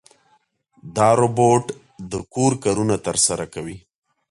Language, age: Pashto, 30-39